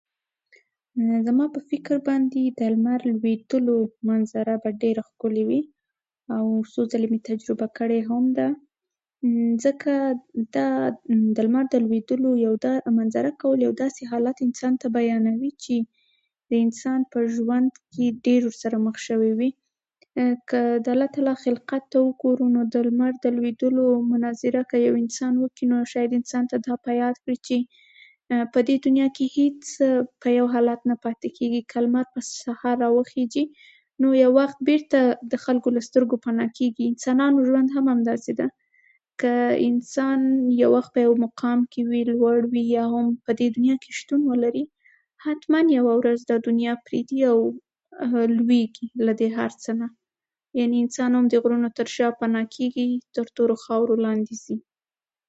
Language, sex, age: Pashto, female, 19-29